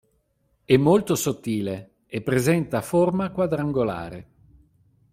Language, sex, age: Italian, male, 50-59